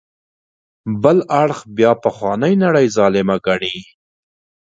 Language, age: Pashto, 19-29